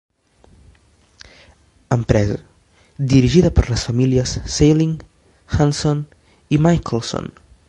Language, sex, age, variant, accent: Catalan, male, under 19, Central, central